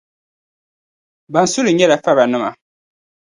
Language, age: Dagbani, 19-29